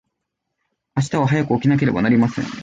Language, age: Japanese, 19-29